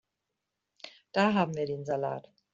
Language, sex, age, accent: German, female, 30-39, Deutschland Deutsch